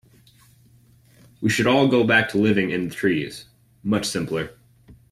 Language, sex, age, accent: English, male, 19-29, United States English